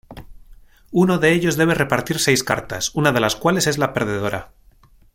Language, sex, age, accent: Spanish, male, 30-39, España: Centro-Sur peninsular (Madrid, Toledo, Castilla-La Mancha)